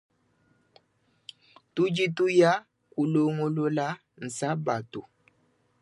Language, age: Luba-Lulua, 19-29